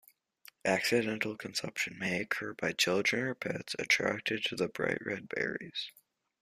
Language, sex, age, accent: English, male, under 19, United States English